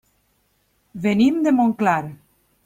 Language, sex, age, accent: Catalan, female, 30-39, valencià